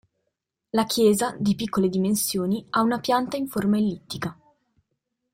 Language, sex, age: Italian, female, 19-29